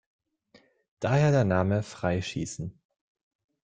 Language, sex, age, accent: German, male, 19-29, Schweizerdeutsch